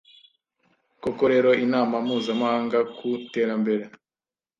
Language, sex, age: Kinyarwanda, male, 19-29